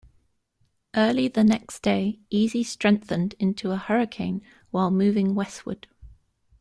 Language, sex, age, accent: English, female, 19-29, England English